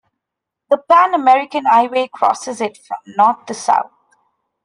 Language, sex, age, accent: English, female, 19-29, India and South Asia (India, Pakistan, Sri Lanka)